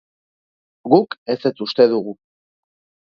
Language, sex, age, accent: Basque, male, 30-39, Erdialdekoa edo Nafarra (Gipuzkoa, Nafarroa)